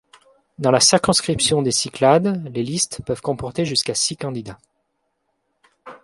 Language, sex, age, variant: French, male, 40-49, Français de métropole